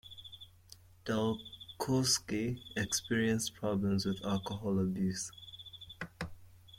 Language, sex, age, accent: English, male, 19-29, Southern African (South Africa, Zimbabwe, Namibia)